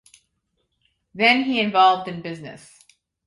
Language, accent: English, United States English